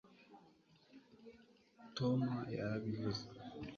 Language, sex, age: Kinyarwanda, male, 30-39